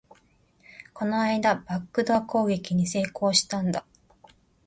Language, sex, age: Japanese, female, 30-39